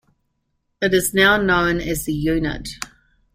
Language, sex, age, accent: English, female, 60-69, New Zealand English